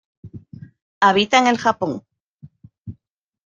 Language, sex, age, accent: Spanish, female, 40-49, España: Norte peninsular (Asturias, Castilla y León, Cantabria, País Vasco, Navarra, Aragón, La Rioja, Guadalajara, Cuenca)